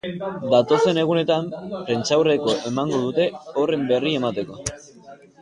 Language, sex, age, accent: Basque, male, 19-29, Erdialdekoa edo Nafarra (Gipuzkoa, Nafarroa)